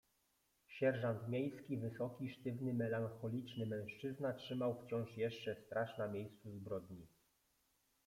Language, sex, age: Polish, male, 30-39